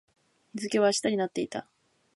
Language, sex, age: Japanese, female, under 19